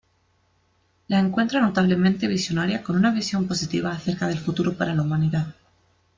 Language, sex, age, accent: Spanish, female, 30-39, España: Centro-Sur peninsular (Madrid, Toledo, Castilla-La Mancha)